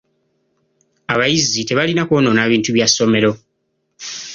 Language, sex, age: Ganda, male, 19-29